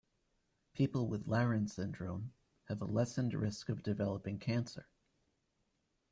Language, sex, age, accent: English, male, 19-29, United States English